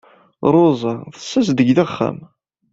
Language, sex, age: Kabyle, male, 19-29